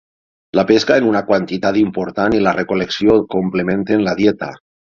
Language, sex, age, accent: Catalan, male, 50-59, valencià